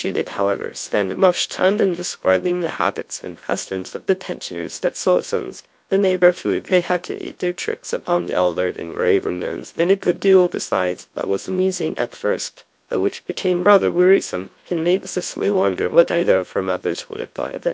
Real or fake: fake